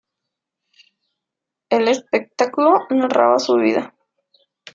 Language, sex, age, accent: Spanish, female, 19-29, México